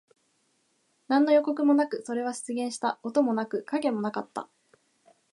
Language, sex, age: Japanese, female, 19-29